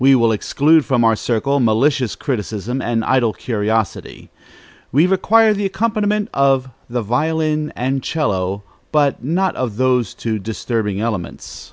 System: none